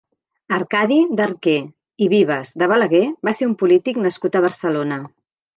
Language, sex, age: Catalan, female, 50-59